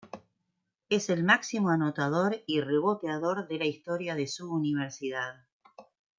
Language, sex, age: Spanish, female, 50-59